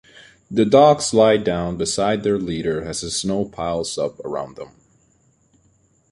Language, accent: English, United States English